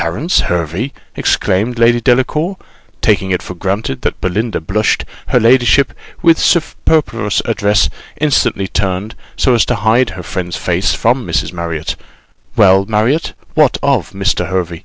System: none